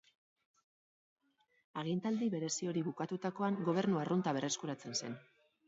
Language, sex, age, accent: Basque, female, 40-49, Mendebalekoa (Araba, Bizkaia, Gipuzkoako mendebaleko herri batzuk)